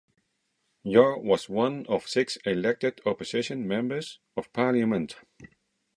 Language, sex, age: English, male, 40-49